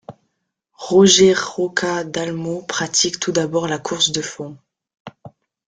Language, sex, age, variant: French, female, under 19, Français de métropole